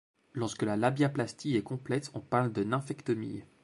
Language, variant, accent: French, Français d'Europe, Français de Suisse